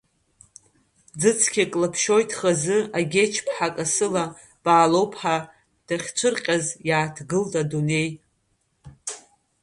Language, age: Abkhazian, under 19